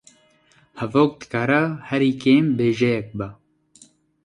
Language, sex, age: Kurdish, male, 19-29